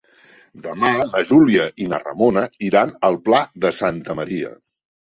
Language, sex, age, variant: Catalan, male, 60-69, Central